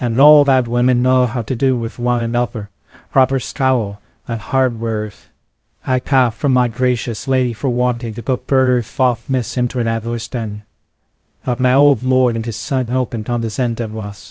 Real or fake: fake